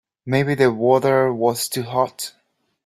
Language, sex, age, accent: English, male, 30-39, Irish English